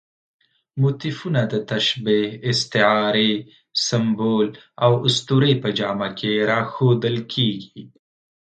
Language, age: Pashto, 19-29